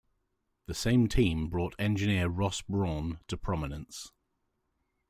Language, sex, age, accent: English, male, 40-49, England English